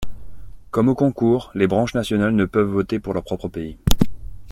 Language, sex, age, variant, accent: French, male, 30-39, Français des départements et régions d'outre-mer, Français de La Réunion